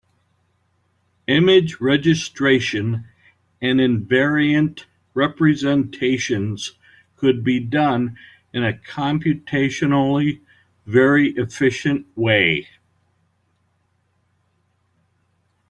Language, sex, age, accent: English, male, 60-69, United States English